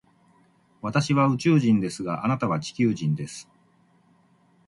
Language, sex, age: Japanese, male, 50-59